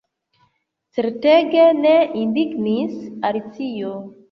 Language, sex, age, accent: Esperanto, female, 19-29, Internacia